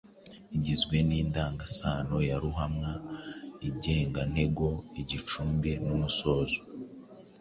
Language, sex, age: Kinyarwanda, male, 19-29